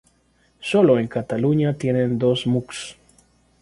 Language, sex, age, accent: Spanish, male, 30-39, América central